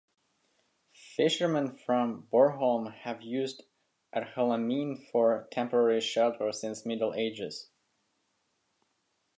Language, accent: English, Slavic